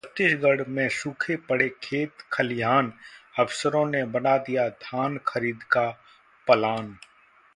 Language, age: Hindi, 40-49